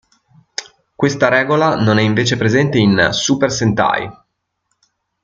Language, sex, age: Italian, male, 19-29